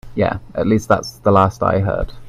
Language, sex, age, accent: English, male, 19-29, England English